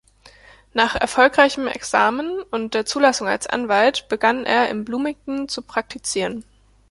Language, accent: German, Deutschland Deutsch